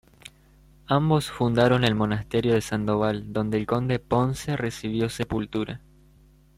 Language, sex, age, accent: Spanish, male, under 19, Rioplatense: Argentina, Uruguay, este de Bolivia, Paraguay